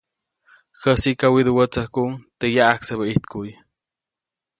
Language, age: Copainalá Zoque, 19-29